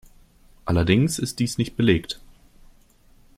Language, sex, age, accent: German, male, 19-29, Deutschland Deutsch